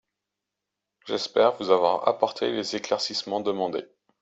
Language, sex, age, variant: French, male, 30-39, Français de métropole